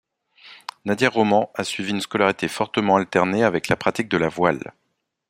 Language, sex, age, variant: French, male, 40-49, Français de métropole